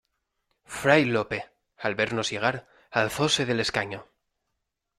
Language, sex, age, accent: Spanish, male, 19-29, España: Centro-Sur peninsular (Madrid, Toledo, Castilla-La Mancha)